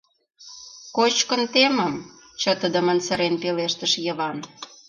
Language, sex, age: Mari, female, 40-49